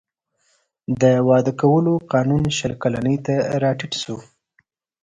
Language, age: Pashto, 30-39